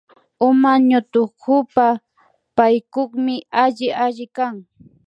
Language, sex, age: Imbabura Highland Quichua, female, 30-39